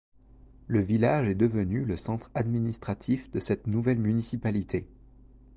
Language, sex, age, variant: French, male, 19-29, Français de métropole